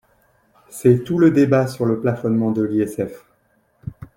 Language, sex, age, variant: French, male, 30-39, Français de métropole